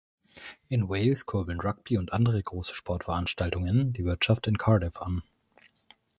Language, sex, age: German, male, 19-29